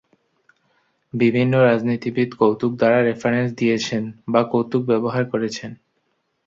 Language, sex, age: Bengali, male, 19-29